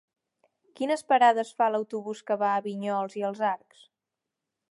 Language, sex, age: Catalan, female, under 19